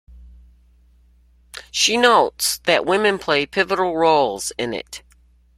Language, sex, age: English, female, 60-69